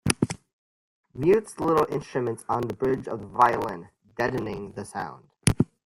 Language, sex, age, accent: English, male, 19-29, United States English